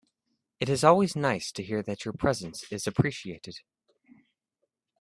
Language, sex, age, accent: English, male, 19-29, United States English